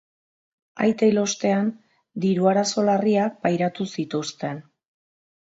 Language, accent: Basque, Mendebalekoa (Araba, Bizkaia, Gipuzkoako mendebaleko herri batzuk)